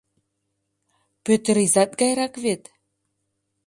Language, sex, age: Mari, female, 19-29